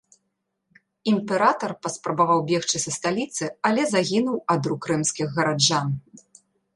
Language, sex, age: Belarusian, female, 30-39